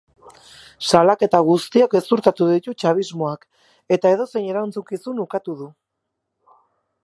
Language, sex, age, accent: Basque, female, 40-49, Erdialdekoa edo Nafarra (Gipuzkoa, Nafarroa)